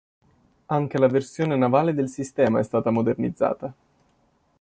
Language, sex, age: Italian, male, 19-29